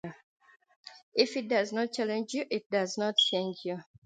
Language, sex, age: English, female, 19-29